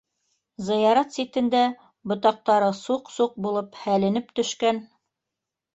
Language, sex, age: Bashkir, female, 50-59